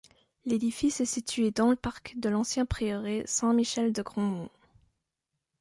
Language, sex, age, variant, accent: French, female, 19-29, Français d'Europe, Français de Suisse